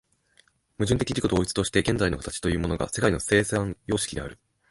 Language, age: Japanese, 19-29